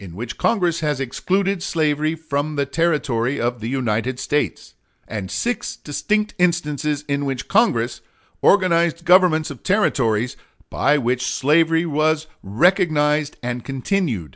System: none